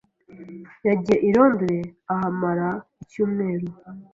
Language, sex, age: Kinyarwanda, female, 19-29